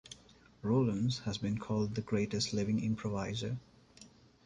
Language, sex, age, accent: English, male, 19-29, India and South Asia (India, Pakistan, Sri Lanka)